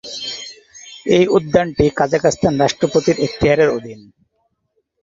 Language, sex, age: Bengali, male, 30-39